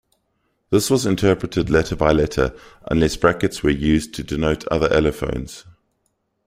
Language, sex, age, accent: English, male, 30-39, Southern African (South Africa, Zimbabwe, Namibia)